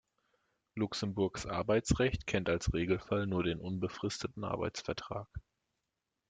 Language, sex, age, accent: German, male, 19-29, Deutschland Deutsch